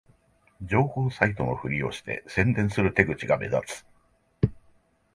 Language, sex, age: Japanese, male, 50-59